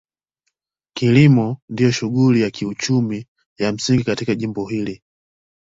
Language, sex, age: Swahili, male, 19-29